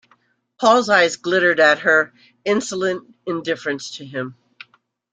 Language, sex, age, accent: English, female, 60-69, United States English